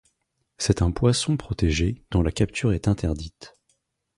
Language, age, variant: French, 30-39, Français de métropole